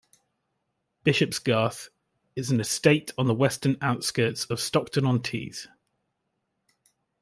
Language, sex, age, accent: English, male, 19-29, England English